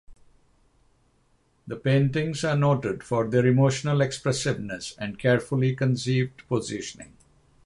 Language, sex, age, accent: English, male, 50-59, United States English; England English